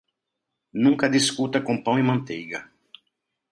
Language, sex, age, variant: Portuguese, male, 30-39, Portuguese (Brasil)